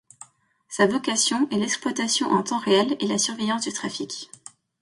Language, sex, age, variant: French, female, 19-29, Français de métropole